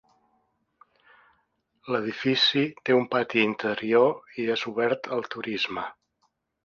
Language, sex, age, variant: Catalan, male, 70-79, Central